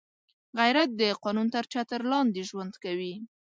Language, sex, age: Pashto, female, 19-29